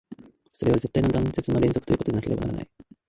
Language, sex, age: Japanese, male, 19-29